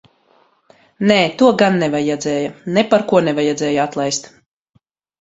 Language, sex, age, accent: Latvian, female, 30-39, Latgaliešu